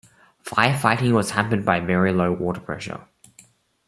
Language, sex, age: English, male, 19-29